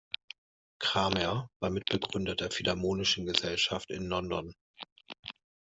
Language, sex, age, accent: German, male, 40-49, Deutschland Deutsch